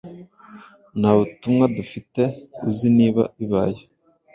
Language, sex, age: Kinyarwanda, male, 19-29